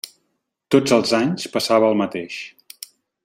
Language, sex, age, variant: Catalan, male, 40-49, Central